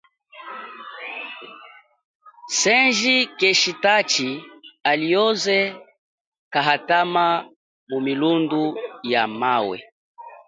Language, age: Chokwe, 30-39